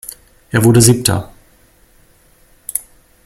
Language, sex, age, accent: German, male, 40-49, Deutschland Deutsch